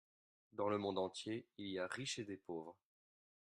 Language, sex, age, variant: French, male, 19-29, Français de métropole